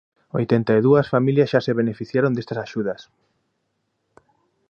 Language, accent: Galician, Oriental (común en zona oriental)